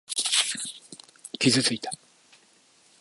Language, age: Japanese, 50-59